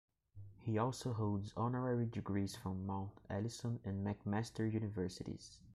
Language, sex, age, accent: English, male, 19-29, United States English